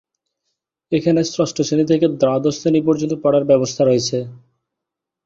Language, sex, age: Bengali, male, 19-29